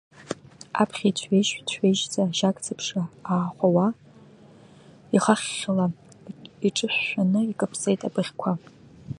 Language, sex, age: Abkhazian, female, under 19